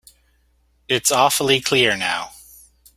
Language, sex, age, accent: English, male, 40-49, Canadian English